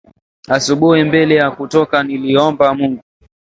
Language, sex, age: Swahili, male, 19-29